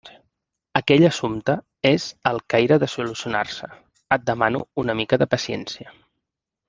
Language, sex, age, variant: Catalan, male, 30-39, Central